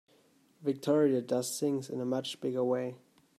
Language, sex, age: English, male, 19-29